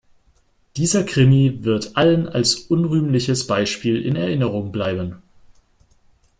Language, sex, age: German, female, 19-29